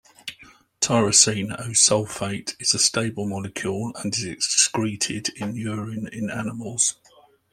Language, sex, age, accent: English, male, 50-59, England English